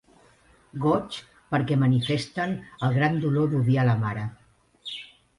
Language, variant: Catalan, Central